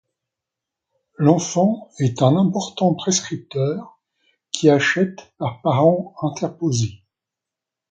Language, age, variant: French, 60-69, Français de métropole